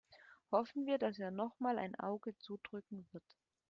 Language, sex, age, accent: German, female, 30-39, Deutschland Deutsch